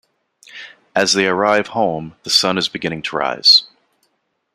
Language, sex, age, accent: English, male, 40-49, United States English